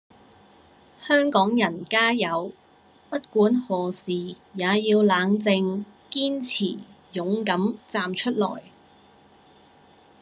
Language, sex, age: Cantonese, female, 19-29